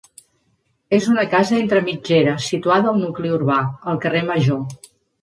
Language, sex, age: Catalan, female, 50-59